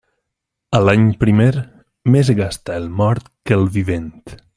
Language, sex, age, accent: Catalan, male, 19-29, valencià